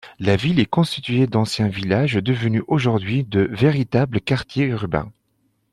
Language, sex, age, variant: French, male, 30-39, Français de métropole